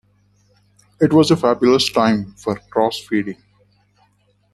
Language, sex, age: English, male, 30-39